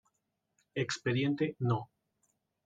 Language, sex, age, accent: Spanish, male, 19-29, México